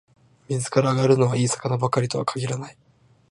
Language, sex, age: Japanese, male, 19-29